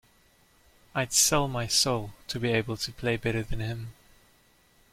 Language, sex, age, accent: English, male, 19-29, Southern African (South Africa, Zimbabwe, Namibia)